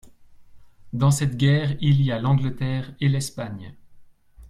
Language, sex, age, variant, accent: French, male, 30-39, Français d'Europe, Français de Suisse